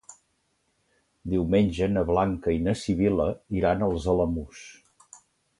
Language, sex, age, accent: Catalan, male, 60-69, Oriental